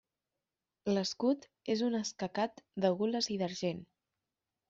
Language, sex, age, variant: Catalan, female, 19-29, Central